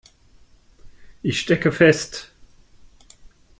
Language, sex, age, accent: German, male, 60-69, Deutschland Deutsch